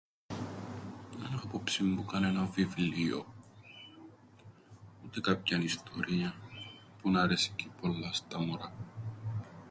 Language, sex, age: Greek, male, 19-29